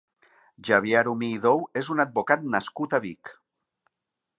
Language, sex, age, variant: Catalan, male, 40-49, Nord-Occidental